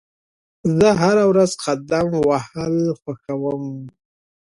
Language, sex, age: Pashto, female, 30-39